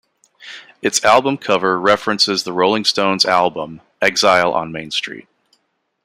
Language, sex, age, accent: English, male, 40-49, United States English